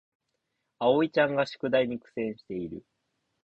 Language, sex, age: Japanese, male, 19-29